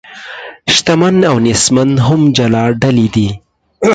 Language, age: Pashto, 19-29